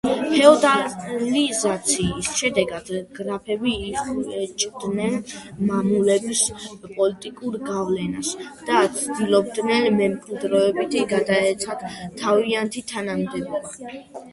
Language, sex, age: Georgian, female, under 19